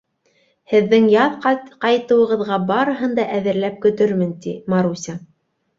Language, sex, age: Bashkir, female, 30-39